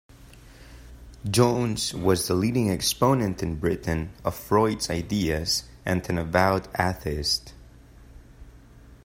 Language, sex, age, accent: English, male, 19-29, United States English